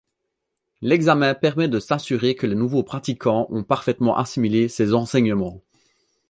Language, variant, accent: French, Français d'Europe, Français de Belgique